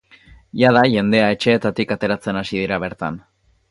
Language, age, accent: Basque, 19-29, Erdialdekoa edo Nafarra (Gipuzkoa, Nafarroa)